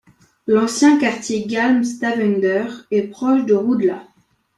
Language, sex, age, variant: French, male, under 19, Français de métropole